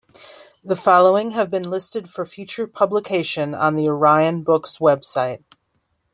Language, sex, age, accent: English, female, 40-49, United States English